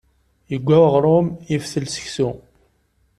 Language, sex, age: Kabyle, male, 30-39